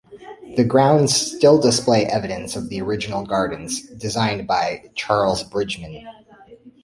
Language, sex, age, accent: English, male, 30-39, United States English